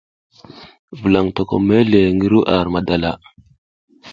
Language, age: South Giziga, 19-29